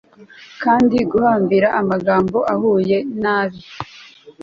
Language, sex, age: Kinyarwanda, female, 19-29